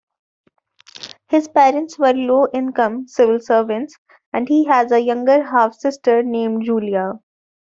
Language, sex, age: English, female, 19-29